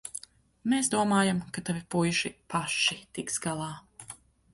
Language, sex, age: Latvian, female, 30-39